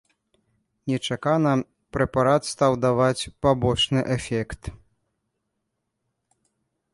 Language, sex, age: Belarusian, male, 30-39